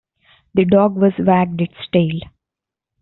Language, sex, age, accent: English, female, 19-29, India and South Asia (India, Pakistan, Sri Lanka)